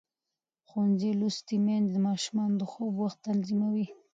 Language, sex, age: Pashto, female, 30-39